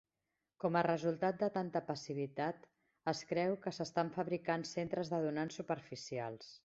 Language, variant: Catalan, Central